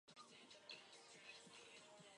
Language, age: English, under 19